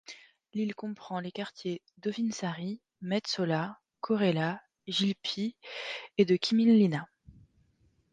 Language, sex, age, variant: French, female, 40-49, Français de métropole